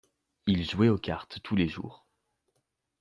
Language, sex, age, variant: French, male, under 19, Français de métropole